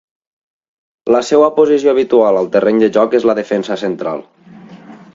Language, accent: Catalan, septentrional; valencià